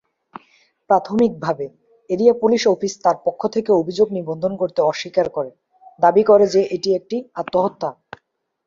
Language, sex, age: Bengali, male, under 19